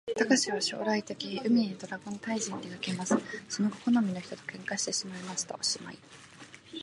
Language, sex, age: Japanese, female, 19-29